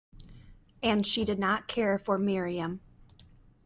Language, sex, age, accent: English, female, 19-29, United States English